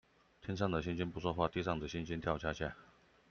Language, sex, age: Chinese, male, 40-49